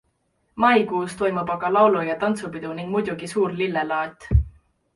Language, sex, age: Estonian, female, 19-29